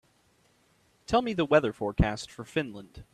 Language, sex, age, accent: English, male, 19-29, United States English